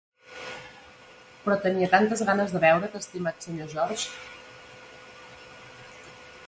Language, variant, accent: Catalan, Central, central